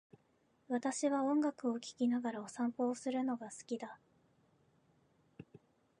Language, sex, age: Japanese, female, 19-29